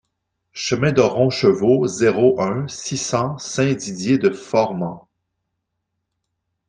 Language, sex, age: French, male, 40-49